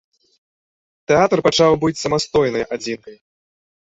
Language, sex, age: Belarusian, male, 30-39